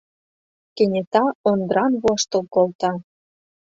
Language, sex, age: Mari, female, 19-29